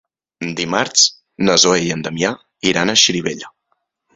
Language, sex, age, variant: Catalan, male, 19-29, Central